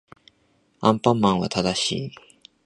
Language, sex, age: Japanese, male, 19-29